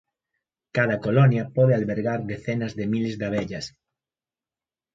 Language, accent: Galician, Central (gheada)